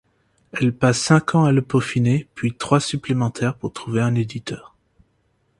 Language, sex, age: French, male, 19-29